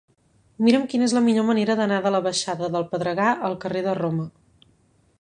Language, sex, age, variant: Catalan, female, 19-29, Central